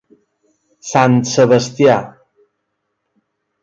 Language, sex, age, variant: Catalan, male, 19-29, Balear